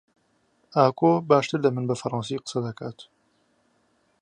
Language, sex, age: Central Kurdish, male, 19-29